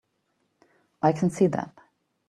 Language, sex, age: English, female, 50-59